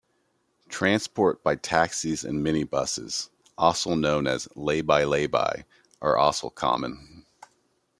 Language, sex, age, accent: English, male, 30-39, United States English